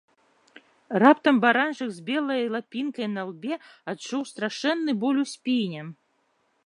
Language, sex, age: Belarusian, female, 30-39